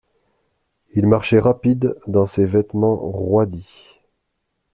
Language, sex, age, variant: French, male, 30-39, Français de métropole